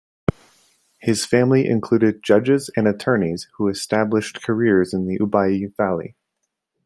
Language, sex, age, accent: English, male, 30-39, United States English